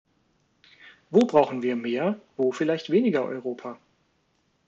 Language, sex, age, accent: German, male, 40-49, Deutschland Deutsch